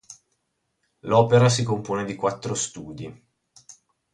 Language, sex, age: Italian, male, 30-39